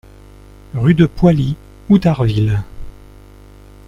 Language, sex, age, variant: French, female, under 19, Français de métropole